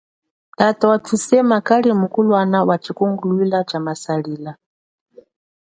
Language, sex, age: Chokwe, female, 40-49